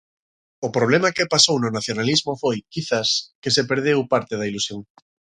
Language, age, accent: Galician, 19-29, Normativo (estándar)